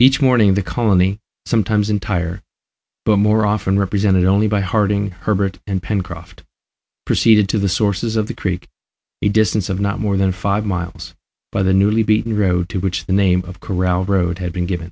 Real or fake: real